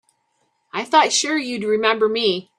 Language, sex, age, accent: English, female, 50-59, United States English